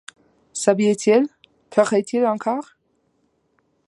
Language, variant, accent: French, Français d'Amérique du Nord, Français du Canada